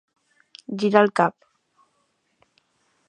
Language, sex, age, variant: Catalan, female, 19-29, Balear